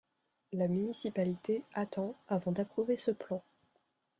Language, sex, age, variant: French, female, under 19, Français de métropole